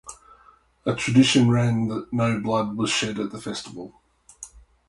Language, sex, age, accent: English, male, 40-49, Australian English